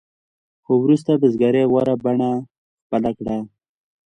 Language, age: Pashto, 19-29